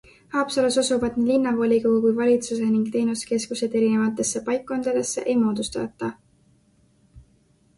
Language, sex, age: Estonian, female, 19-29